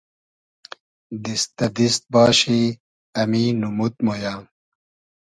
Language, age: Hazaragi, 30-39